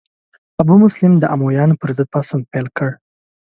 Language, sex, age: Pashto, male, 19-29